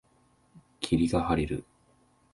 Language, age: Japanese, 19-29